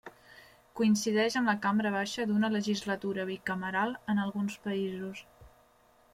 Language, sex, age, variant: Catalan, female, 19-29, Central